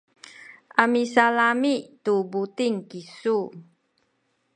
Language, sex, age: Sakizaya, female, 50-59